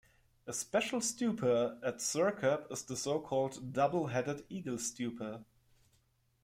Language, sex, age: English, male, 30-39